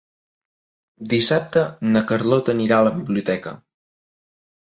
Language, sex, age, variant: Catalan, male, under 19, Septentrional